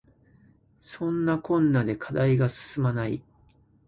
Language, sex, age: Japanese, male, 30-39